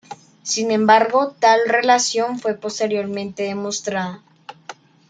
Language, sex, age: Spanish, male, under 19